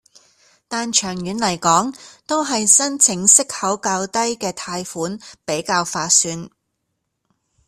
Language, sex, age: Cantonese, female, 40-49